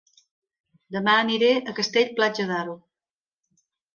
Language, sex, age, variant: Catalan, female, 60-69, Central